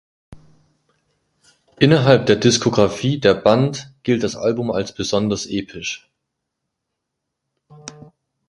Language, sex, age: German, male, 19-29